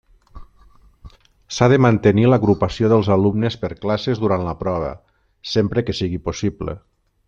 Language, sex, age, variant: Catalan, male, 40-49, Nord-Occidental